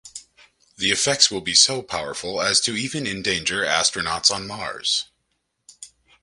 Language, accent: English, United States English